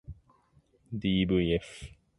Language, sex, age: Japanese, male, 19-29